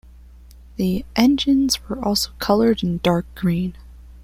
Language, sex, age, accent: English, female, 19-29, United States English